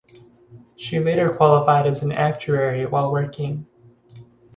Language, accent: English, Canadian English